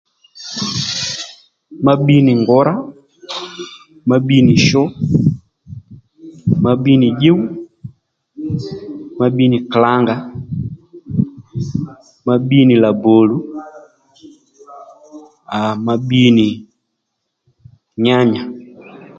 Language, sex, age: Lendu, male, 30-39